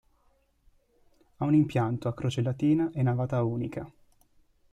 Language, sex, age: Italian, male, 19-29